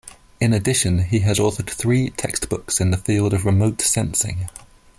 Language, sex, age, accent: English, male, 30-39, England English